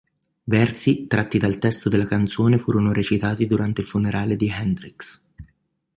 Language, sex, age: Italian, male, 19-29